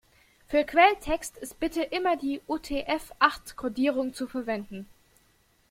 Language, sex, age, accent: German, female, 19-29, Deutschland Deutsch